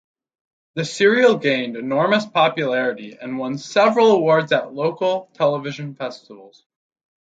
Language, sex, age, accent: English, male, under 19, United States English